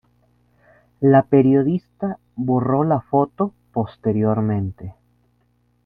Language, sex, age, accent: Spanish, male, 19-29, México